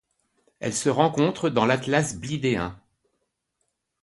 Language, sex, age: French, male, 60-69